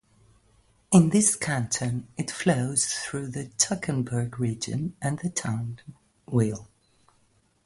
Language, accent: English, Greek